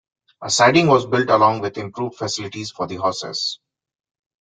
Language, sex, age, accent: English, male, 30-39, India and South Asia (India, Pakistan, Sri Lanka)